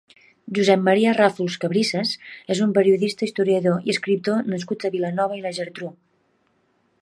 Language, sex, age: Catalan, female, 40-49